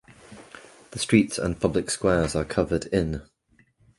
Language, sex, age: English, male, 30-39